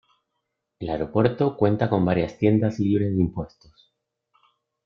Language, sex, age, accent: Spanish, male, 40-49, España: Islas Canarias